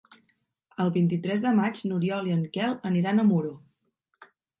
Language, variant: Catalan, Central